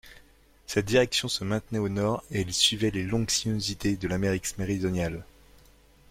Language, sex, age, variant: French, male, 30-39, Français de métropole